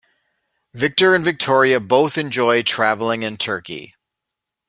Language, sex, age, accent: English, male, 40-49, United States English